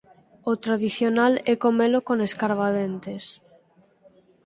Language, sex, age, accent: Galician, female, under 19, Oriental (común en zona oriental)